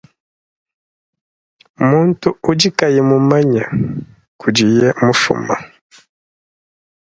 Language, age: Luba-Lulua, 30-39